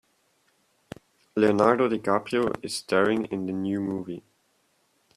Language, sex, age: English, male, 19-29